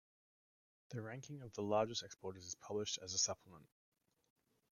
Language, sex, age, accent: English, male, 19-29, Australian English